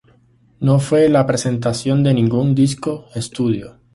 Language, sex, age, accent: Spanish, male, 30-39, América central